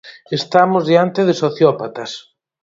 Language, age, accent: Galician, 19-29, Oriental (común en zona oriental)